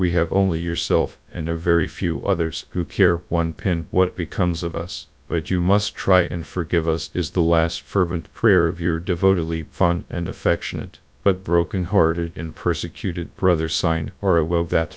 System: TTS, GradTTS